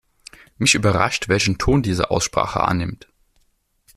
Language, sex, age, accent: German, male, 19-29, Deutschland Deutsch